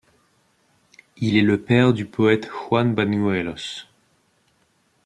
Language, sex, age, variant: French, male, 19-29, Français de métropole